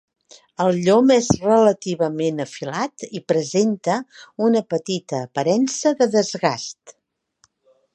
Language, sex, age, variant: Catalan, female, 50-59, Central